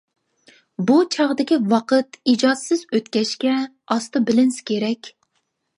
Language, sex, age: Uyghur, female, 30-39